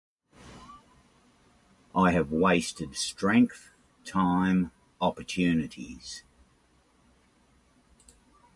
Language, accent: English, Australian English